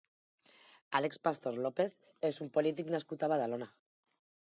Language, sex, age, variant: Catalan, female, 40-49, Valencià central